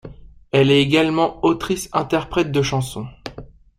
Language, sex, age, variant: French, male, 19-29, Français de métropole